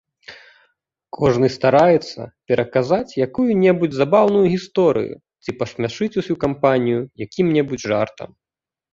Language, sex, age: Belarusian, male, 30-39